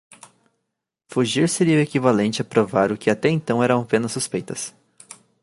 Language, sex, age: Portuguese, male, 19-29